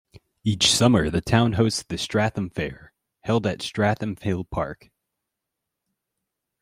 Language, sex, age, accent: English, male, 19-29, United States English